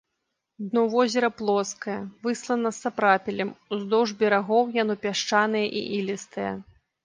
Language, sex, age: Belarusian, female, 19-29